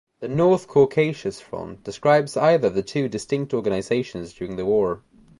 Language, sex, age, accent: English, male, under 19, England English